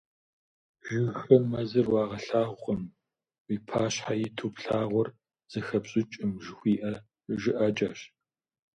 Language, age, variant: Kabardian, 50-59, Адыгэбзэ (Къэбэрдей, Кирил, псоми зэдай)